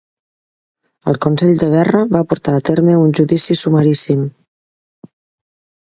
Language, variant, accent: Catalan, Nord-Occidental, nord-occidental